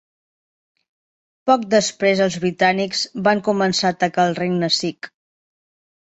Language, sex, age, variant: Catalan, female, 30-39, Septentrional